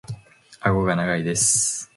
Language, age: Japanese, under 19